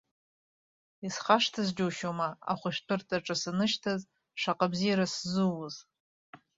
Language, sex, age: Abkhazian, female, 40-49